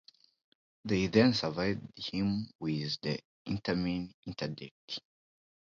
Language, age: English, 19-29